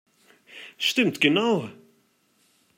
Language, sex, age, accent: German, male, 30-39, Deutschland Deutsch